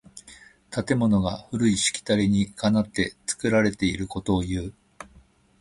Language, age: Japanese, 50-59